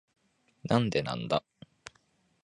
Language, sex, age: Japanese, male, 19-29